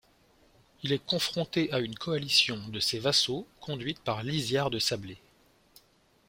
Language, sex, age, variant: French, male, 40-49, Français de métropole